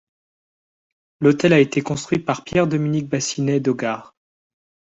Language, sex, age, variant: French, male, under 19, Français de métropole